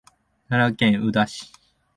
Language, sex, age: Japanese, male, 19-29